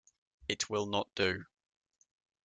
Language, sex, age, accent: English, male, under 19, England English